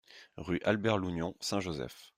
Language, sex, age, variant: French, male, 30-39, Français de métropole